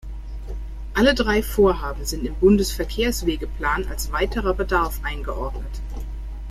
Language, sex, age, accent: German, female, 30-39, Deutschland Deutsch